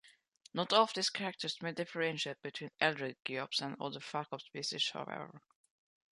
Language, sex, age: English, male, under 19